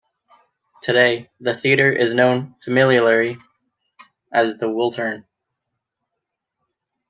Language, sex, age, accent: English, male, 19-29, United States English